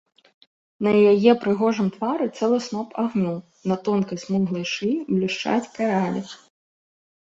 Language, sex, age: Belarusian, female, 19-29